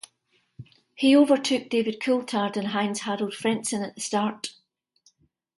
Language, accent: English, Scottish English